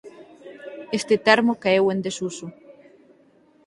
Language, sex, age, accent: Galician, female, 19-29, Atlántico (seseo e gheada)